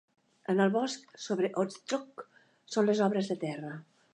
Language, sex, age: Catalan, female, 50-59